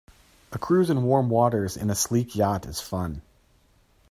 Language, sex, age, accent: English, male, 40-49, United States English